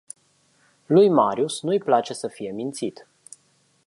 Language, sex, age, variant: Romanian, male, 40-49, Romanian-Romania